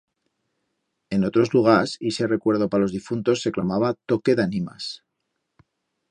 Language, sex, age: Aragonese, male, 40-49